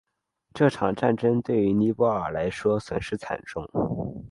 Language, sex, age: Chinese, male, under 19